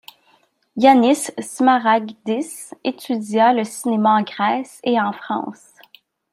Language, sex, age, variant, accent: French, female, 19-29, Français d'Amérique du Nord, Français du Canada